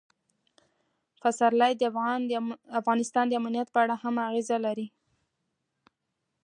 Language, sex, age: Pashto, female, 19-29